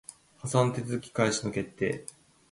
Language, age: Japanese, 30-39